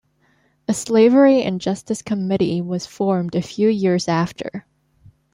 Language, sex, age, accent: English, female, 19-29, Hong Kong English